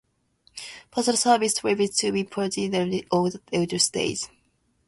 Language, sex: English, female